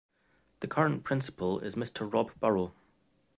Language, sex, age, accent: English, male, 19-29, Scottish English